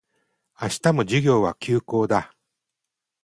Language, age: Japanese, 60-69